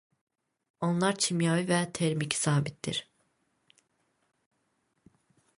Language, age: Azerbaijani, under 19